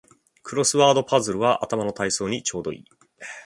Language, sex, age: Japanese, male, 30-39